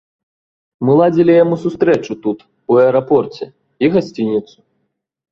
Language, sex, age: Belarusian, male, 30-39